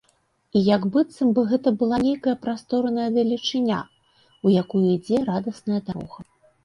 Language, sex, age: Belarusian, female, 40-49